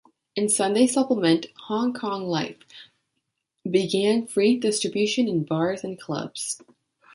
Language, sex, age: English, female, 19-29